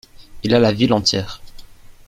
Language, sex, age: French, male, under 19